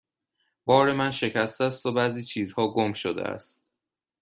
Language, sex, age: Persian, male, 30-39